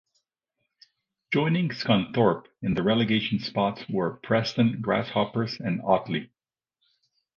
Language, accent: English, Irish English